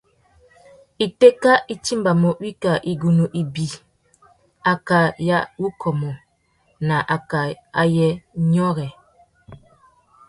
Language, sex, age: Tuki, female, 30-39